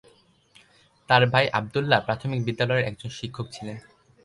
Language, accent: Bengali, Bangladeshi